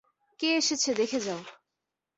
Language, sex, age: Bengali, female, 19-29